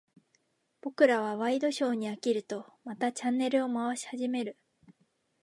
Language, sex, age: Japanese, female, 19-29